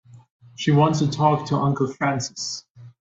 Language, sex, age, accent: English, male, 19-29, United States English